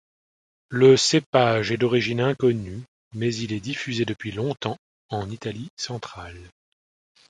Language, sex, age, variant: French, male, 40-49, Français de métropole